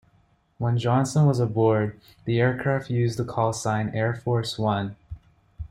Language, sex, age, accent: English, male, 19-29, United States English